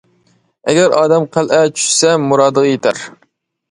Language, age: Uyghur, 19-29